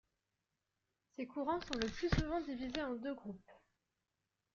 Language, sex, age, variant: French, female, 19-29, Français de métropole